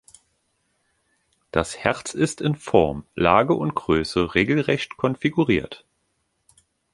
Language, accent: German, Deutschland Deutsch